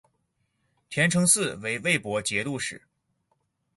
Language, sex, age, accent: Chinese, male, 19-29, 出生地：山西省